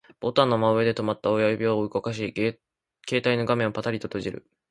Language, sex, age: Japanese, male, 19-29